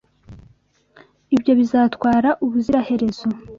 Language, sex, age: Kinyarwanda, female, 19-29